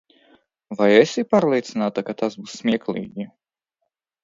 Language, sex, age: Latvian, male, 19-29